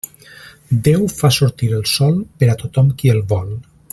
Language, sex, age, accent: Catalan, male, 40-49, valencià